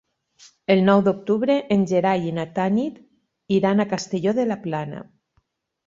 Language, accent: Catalan, valencià